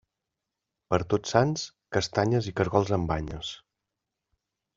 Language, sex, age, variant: Catalan, male, 30-39, Central